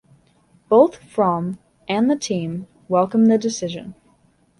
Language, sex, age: English, female, 19-29